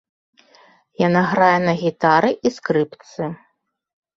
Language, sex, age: Belarusian, female, 50-59